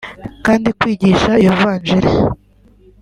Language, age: Kinyarwanda, 19-29